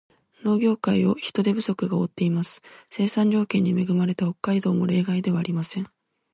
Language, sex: Japanese, female